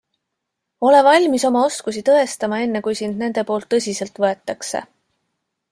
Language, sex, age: Estonian, female, 40-49